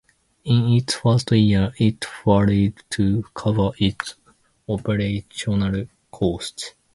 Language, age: English, 19-29